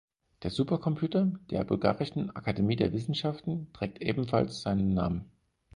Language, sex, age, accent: German, male, 40-49, Deutschland Deutsch